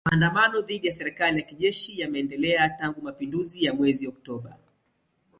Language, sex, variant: Swahili, male, Kiswahili cha Bara ya Tanzania